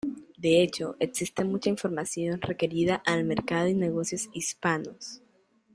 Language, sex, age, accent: Spanish, female, under 19, América central